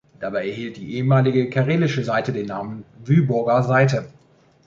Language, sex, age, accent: German, male, 40-49, Deutschland Deutsch